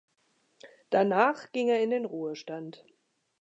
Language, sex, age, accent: German, female, 50-59, Deutschland Deutsch